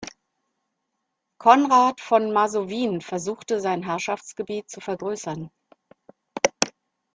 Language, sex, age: German, female, 50-59